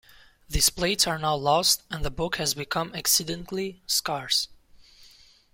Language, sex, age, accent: English, male, 19-29, United States English